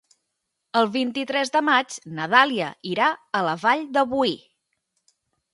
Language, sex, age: Catalan, female, 30-39